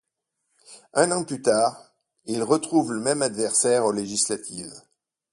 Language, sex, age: French, male, 60-69